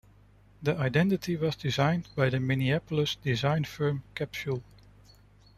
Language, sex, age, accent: English, male, 40-49, United States English